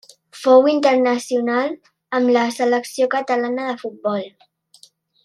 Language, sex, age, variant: Catalan, female, under 19, Central